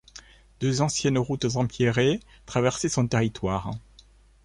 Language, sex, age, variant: French, male, 50-59, Français de métropole